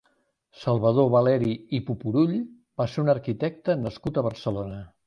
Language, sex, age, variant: Catalan, male, 70-79, Central